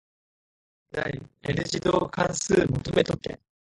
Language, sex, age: Japanese, male, 19-29